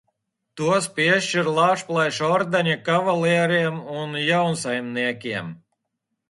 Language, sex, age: Latvian, male, 40-49